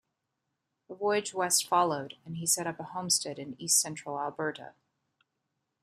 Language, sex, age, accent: English, female, 30-39, United States English